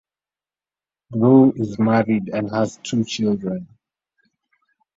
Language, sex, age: English, male, 19-29